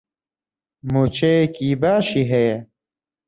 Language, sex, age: Central Kurdish, male, 30-39